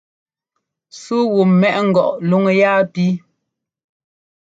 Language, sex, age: Ngomba, female, 30-39